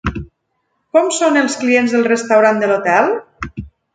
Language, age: Catalan, 19-29